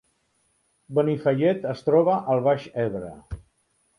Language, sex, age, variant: Catalan, male, 50-59, Central